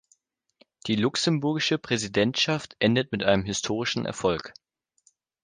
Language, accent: German, Deutschland Deutsch